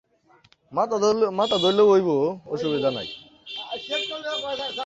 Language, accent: English, United States English